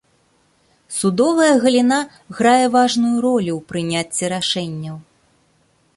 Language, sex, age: Belarusian, female, 30-39